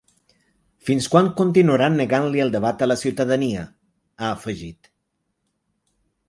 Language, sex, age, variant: Catalan, male, 40-49, Balear